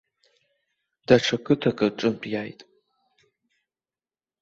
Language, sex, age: Abkhazian, male, under 19